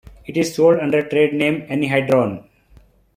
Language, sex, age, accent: English, male, 30-39, India and South Asia (India, Pakistan, Sri Lanka)